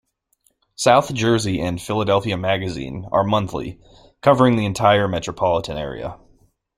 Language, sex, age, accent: English, male, 19-29, United States English